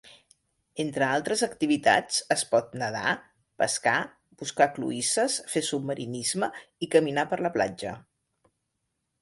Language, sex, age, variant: Catalan, female, 50-59, Central